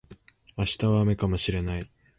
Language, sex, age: Japanese, male, 19-29